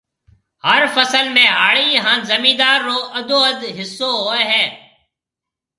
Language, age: Marwari (Pakistan), 30-39